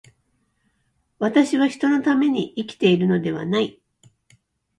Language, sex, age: Japanese, female, 60-69